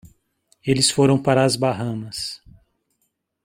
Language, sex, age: Portuguese, male, 40-49